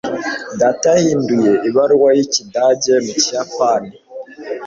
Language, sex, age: Kinyarwanda, male, 19-29